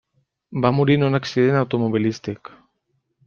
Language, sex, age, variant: Catalan, male, 19-29, Central